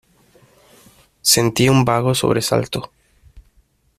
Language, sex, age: Spanish, male, 19-29